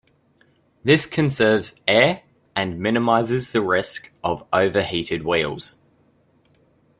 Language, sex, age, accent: English, male, 19-29, Australian English